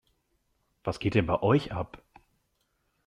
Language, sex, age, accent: German, male, 40-49, Deutschland Deutsch